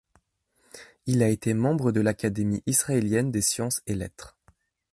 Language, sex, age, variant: French, male, 30-39, Français de métropole